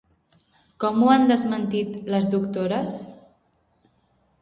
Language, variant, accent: Catalan, Central, central